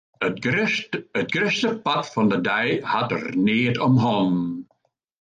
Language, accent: Western Frisian, Klaaifrysk